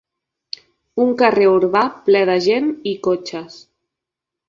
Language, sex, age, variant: Catalan, female, 30-39, Central